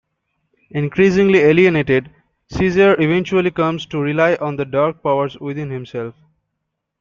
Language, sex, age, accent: English, male, 19-29, India and South Asia (India, Pakistan, Sri Lanka)